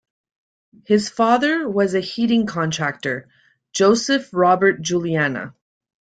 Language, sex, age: English, female, 30-39